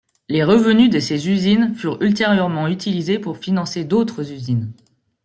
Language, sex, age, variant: French, female, 30-39, Français de métropole